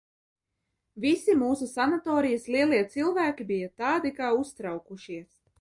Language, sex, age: Latvian, female, 19-29